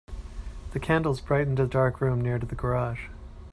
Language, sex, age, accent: English, male, 40-49, Canadian English